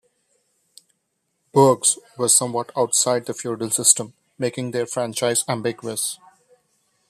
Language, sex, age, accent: English, male, 19-29, India and South Asia (India, Pakistan, Sri Lanka)